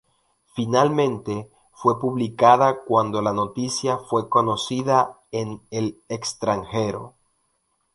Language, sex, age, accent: Spanish, male, 19-29, Andino-Pacífico: Colombia, Perú, Ecuador, oeste de Bolivia y Venezuela andina